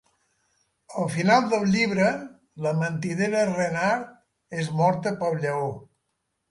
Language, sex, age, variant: Catalan, male, 70-79, Central